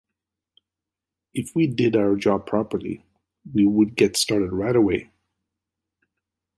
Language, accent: English, Canadian English